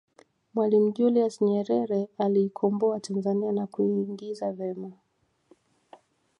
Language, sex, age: Swahili, female, 19-29